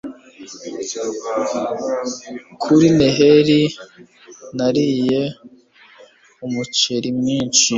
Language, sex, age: Kinyarwanda, male, under 19